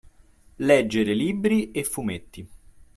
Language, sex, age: Italian, male, 19-29